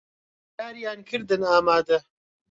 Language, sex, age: Central Kurdish, male, 19-29